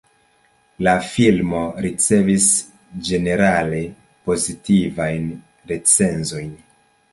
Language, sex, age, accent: Esperanto, male, 30-39, Internacia